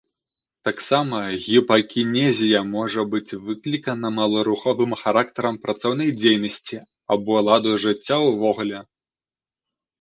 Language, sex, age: Belarusian, male, 19-29